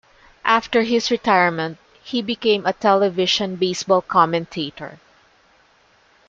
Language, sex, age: English, female, 50-59